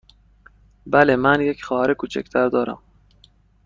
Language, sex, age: Persian, male, 19-29